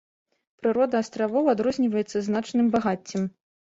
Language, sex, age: Belarusian, female, 19-29